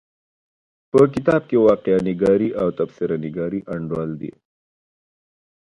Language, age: Pashto, 19-29